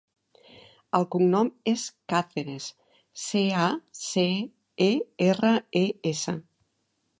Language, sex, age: Catalan, female, 50-59